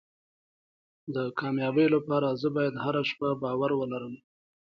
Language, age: Pashto, 30-39